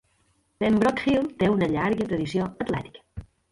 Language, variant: Catalan, Balear